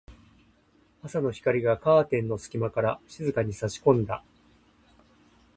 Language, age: Japanese, 50-59